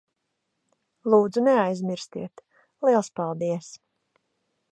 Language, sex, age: Latvian, female, 40-49